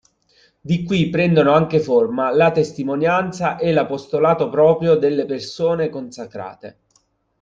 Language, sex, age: Italian, male, 30-39